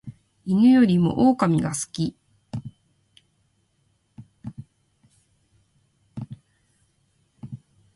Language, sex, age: Japanese, female, 30-39